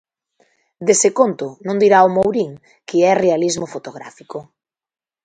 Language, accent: Galician, Central (gheada)